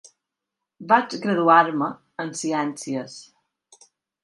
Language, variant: Catalan, Balear